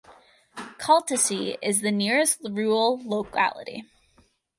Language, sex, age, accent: English, female, under 19, United States English